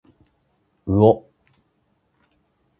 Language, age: Japanese, 19-29